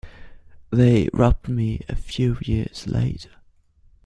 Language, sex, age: English, male, 19-29